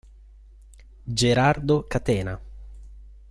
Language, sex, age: Italian, male, 30-39